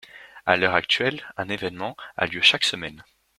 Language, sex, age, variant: French, male, under 19, Français de métropole